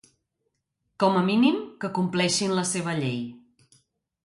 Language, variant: Catalan, Central